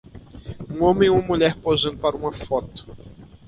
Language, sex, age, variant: Portuguese, male, 19-29, Portuguese (Brasil)